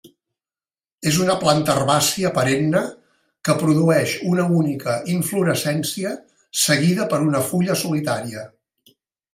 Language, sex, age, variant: Catalan, male, 60-69, Central